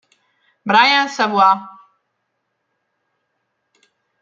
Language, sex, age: Italian, female, 30-39